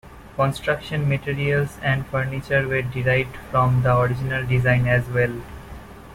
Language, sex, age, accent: English, male, 19-29, India and South Asia (India, Pakistan, Sri Lanka)